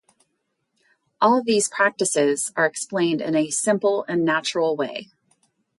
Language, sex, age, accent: English, female, 50-59, United States English